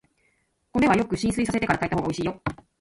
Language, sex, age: Japanese, female, 40-49